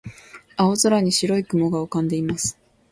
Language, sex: Japanese, female